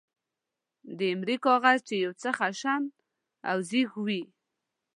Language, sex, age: Pashto, female, 19-29